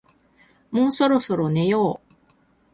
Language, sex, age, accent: Japanese, female, 60-69, 関西